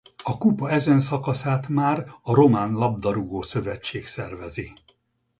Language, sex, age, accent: Hungarian, male, 70-79, budapesti